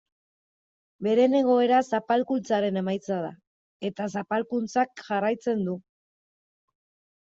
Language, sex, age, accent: Basque, female, 30-39, Erdialdekoa edo Nafarra (Gipuzkoa, Nafarroa)